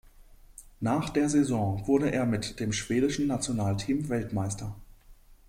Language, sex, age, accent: German, male, 19-29, Deutschland Deutsch